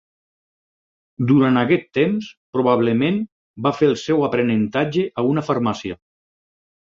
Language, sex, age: Catalan, male, 50-59